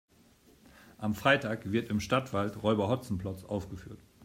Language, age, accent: German, 50-59, Deutschland Deutsch